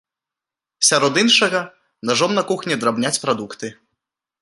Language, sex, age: Belarusian, male, 19-29